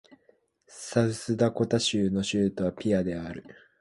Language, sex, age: Japanese, male, 19-29